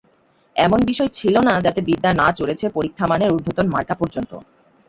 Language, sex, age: Bengali, female, 19-29